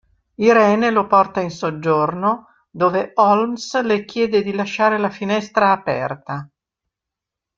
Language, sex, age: Italian, female, 70-79